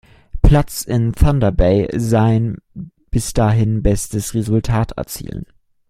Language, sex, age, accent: German, male, 19-29, Deutschland Deutsch